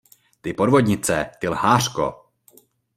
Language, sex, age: Czech, male, 19-29